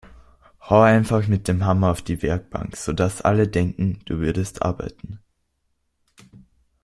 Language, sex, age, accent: German, male, under 19, Österreichisches Deutsch